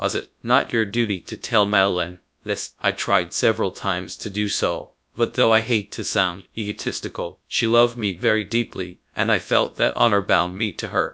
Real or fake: fake